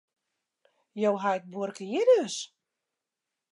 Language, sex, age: Western Frisian, female, 40-49